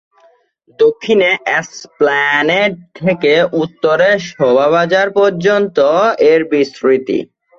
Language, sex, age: Bengali, male, 19-29